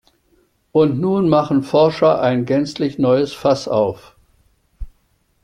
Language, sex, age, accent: German, male, 70-79, Deutschland Deutsch